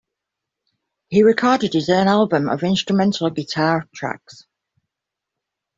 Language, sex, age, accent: English, female, 40-49, England English